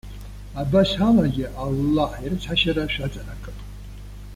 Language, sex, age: Abkhazian, male, 70-79